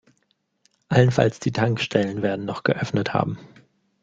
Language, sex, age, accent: German, male, 19-29, Deutschland Deutsch